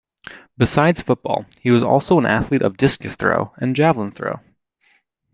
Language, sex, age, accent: English, male, under 19, United States English